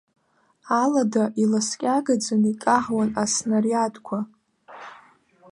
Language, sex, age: Abkhazian, female, under 19